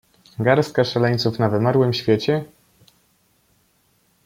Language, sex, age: Polish, male, 19-29